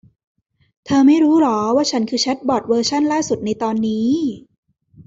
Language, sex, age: Thai, female, 19-29